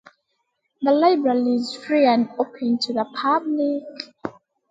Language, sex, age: English, female, 19-29